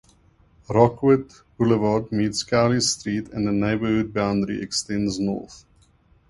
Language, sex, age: English, male, 40-49